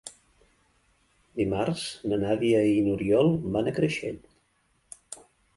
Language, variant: Catalan, Central